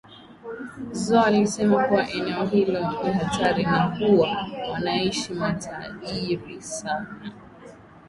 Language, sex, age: Swahili, female, 19-29